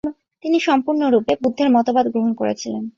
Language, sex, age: Bengali, female, 19-29